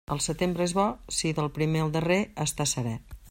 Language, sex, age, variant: Catalan, female, 50-59, Central